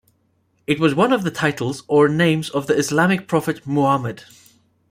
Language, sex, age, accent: English, male, 19-29, Southern African (South Africa, Zimbabwe, Namibia)